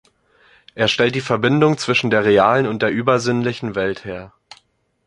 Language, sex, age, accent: German, male, 19-29, Deutschland Deutsch